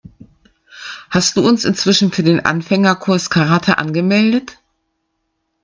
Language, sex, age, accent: German, female, 50-59, Deutschland Deutsch